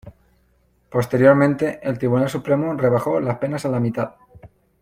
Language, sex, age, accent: Spanish, male, 30-39, España: Centro-Sur peninsular (Madrid, Toledo, Castilla-La Mancha)